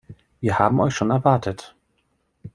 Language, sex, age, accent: German, male, 30-39, Deutschland Deutsch